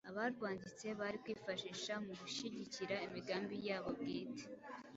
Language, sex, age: Kinyarwanda, female, 19-29